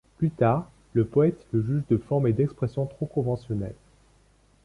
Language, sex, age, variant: French, male, 40-49, Français de métropole